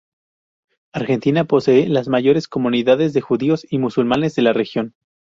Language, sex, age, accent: Spanish, male, 19-29, México